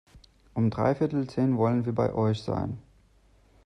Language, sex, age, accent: German, male, 30-39, Deutschland Deutsch